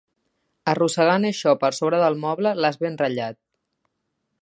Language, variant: Catalan, Central